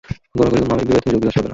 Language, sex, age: Bengali, male, 19-29